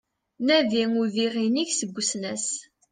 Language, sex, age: Kabyle, female, 40-49